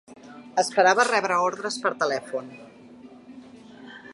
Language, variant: Catalan, Central